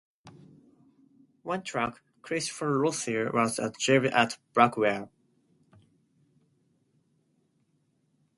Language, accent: English, United States English